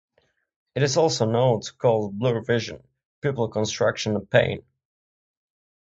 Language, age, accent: English, 19-29, Czech